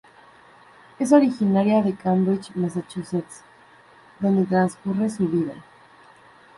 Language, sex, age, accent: Spanish, female, under 19, México